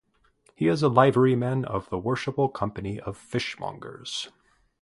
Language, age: English, 30-39